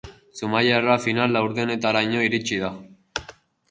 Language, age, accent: Basque, under 19, Erdialdekoa edo Nafarra (Gipuzkoa, Nafarroa)